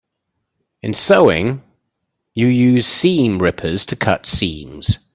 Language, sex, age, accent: English, male, 30-39, England English